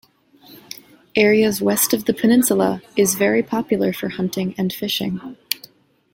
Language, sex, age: English, female, 19-29